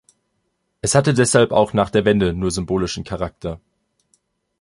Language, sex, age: German, male, 19-29